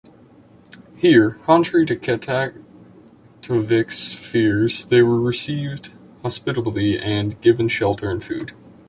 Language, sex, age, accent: English, male, under 19, United States English